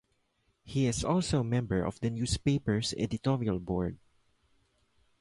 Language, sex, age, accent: English, male, 19-29, Filipino